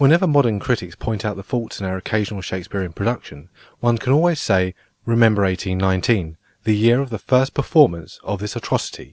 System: none